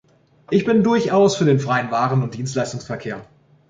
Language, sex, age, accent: German, male, 40-49, Deutschland Deutsch